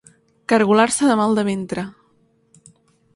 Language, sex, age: Catalan, female, 19-29